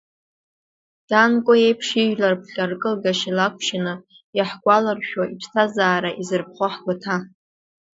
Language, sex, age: Abkhazian, female, 30-39